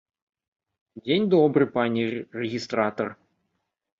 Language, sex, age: Belarusian, male, 30-39